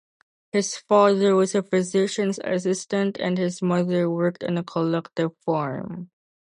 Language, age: English, under 19